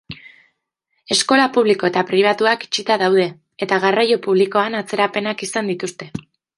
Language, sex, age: Basque, female, 19-29